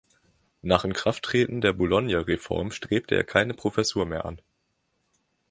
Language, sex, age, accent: German, male, 19-29, Deutschland Deutsch